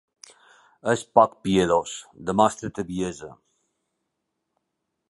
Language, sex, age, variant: Catalan, male, 40-49, Balear